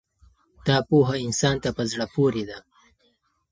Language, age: Pashto, 19-29